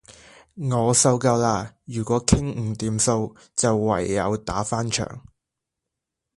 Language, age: Cantonese, 19-29